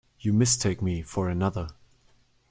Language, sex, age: English, male, 19-29